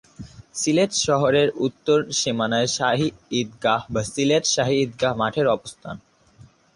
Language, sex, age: Bengali, male, 19-29